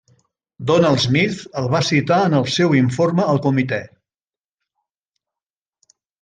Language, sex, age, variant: Catalan, male, 70-79, Central